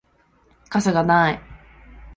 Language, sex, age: Japanese, female, 19-29